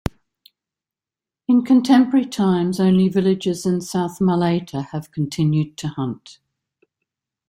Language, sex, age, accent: English, female, 60-69, Australian English